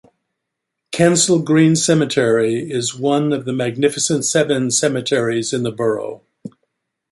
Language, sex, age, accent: English, male, 80-89, United States English